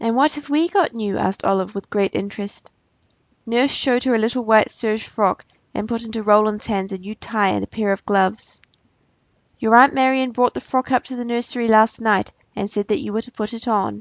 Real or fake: real